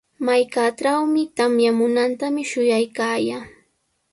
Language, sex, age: Sihuas Ancash Quechua, female, 30-39